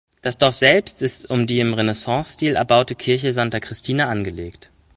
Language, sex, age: German, male, 19-29